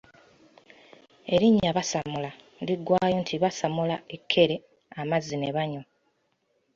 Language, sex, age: Ganda, female, 19-29